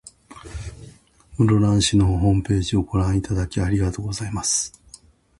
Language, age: Japanese, 60-69